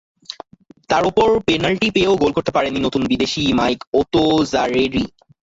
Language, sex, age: Bengali, male, 19-29